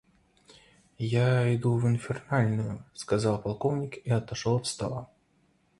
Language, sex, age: Russian, male, 19-29